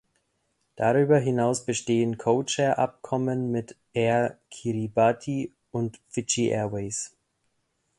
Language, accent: German, Deutschland Deutsch